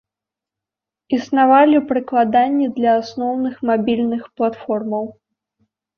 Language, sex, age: Belarusian, female, under 19